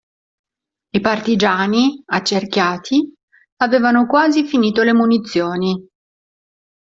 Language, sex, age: Italian, female, 50-59